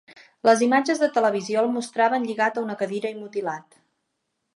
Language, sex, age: Catalan, female, 40-49